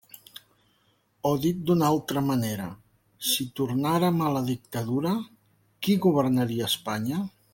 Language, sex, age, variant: Catalan, male, 40-49, Central